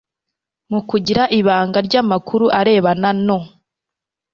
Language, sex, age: Kinyarwanda, female, 19-29